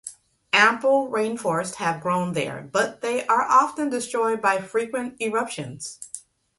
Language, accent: English, United States English